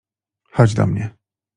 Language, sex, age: Polish, male, 40-49